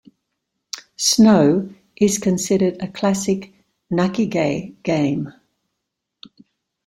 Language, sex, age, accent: English, female, 70-79, Australian English